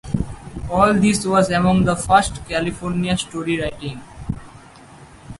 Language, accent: English, United States English